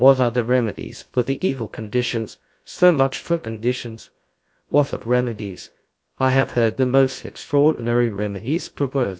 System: TTS, GlowTTS